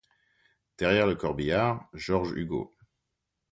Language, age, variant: French, 19-29, Français de métropole